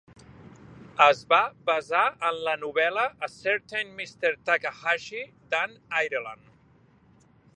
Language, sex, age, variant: Catalan, male, 40-49, Central